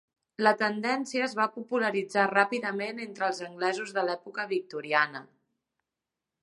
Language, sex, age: Catalan, female, 30-39